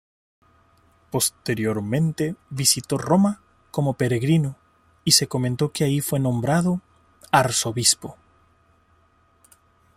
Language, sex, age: Spanish, male, 30-39